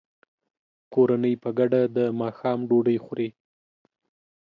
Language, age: Pashto, 19-29